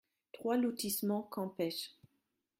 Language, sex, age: French, female, 40-49